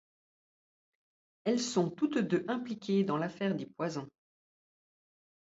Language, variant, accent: French, Français d'Europe, Français de Suisse